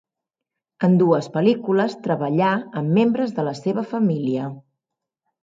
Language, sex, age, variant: Catalan, female, 40-49, Central